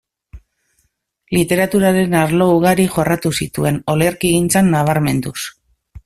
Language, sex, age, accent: Basque, female, 40-49, Mendebalekoa (Araba, Bizkaia, Gipuzkoako mendebaleko herri batzuk)